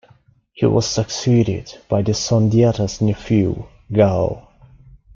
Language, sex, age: English, male, 19-29